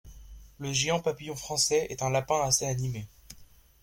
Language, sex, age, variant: French, male, under 19, Français de métropole